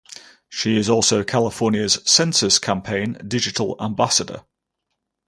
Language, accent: English, England English